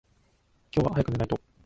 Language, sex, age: Japanese, male, 19-29